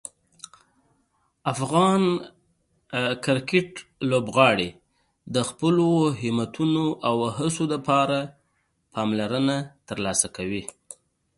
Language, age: Pashto, 30-39